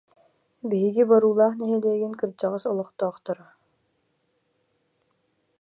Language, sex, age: Yakut, female, 19-29